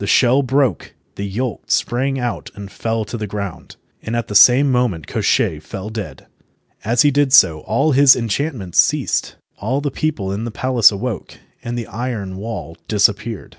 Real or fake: real